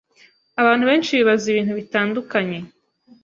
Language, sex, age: Kinyarwanda, female, 19-29